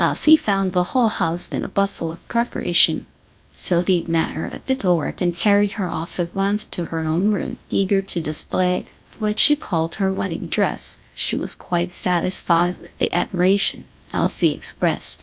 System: TTS, GlowTTS